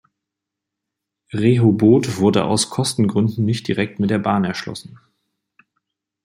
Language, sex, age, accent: German, male, 30-39, Deutschland Deutsch